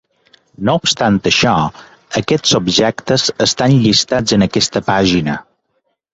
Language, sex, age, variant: Catalan, male, 40-49, Balear